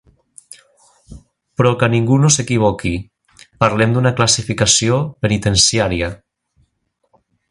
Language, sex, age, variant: Catalan, male, 19-29, Central